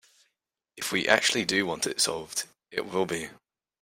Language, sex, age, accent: English, male, under 19, England English